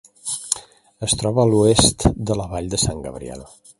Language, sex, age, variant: Catalan, male, 60-69, Central